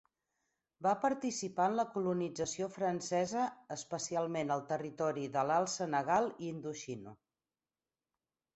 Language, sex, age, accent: Catalan, female, 40-49, gironí